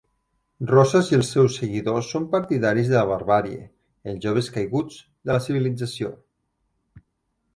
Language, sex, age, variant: Catalan, male, 30-39, Nord-Occidental